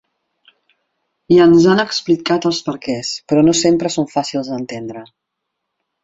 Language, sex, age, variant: Catalan, female, 40-49, Central